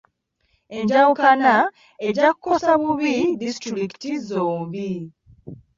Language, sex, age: Ganda, female, 19-29